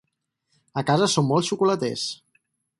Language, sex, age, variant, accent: Catalan, male, 30-39, Central, central